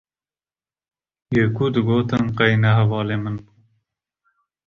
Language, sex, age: Kurdish, male, 19-29